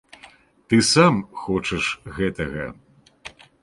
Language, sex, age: Belarusian, male, 40-49